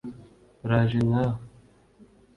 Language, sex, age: Kinyarwanda, male, 19-29